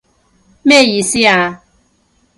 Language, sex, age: Cantonese, female, 30-39